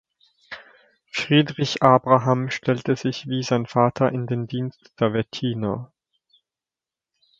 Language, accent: German, Deutschland Deutsch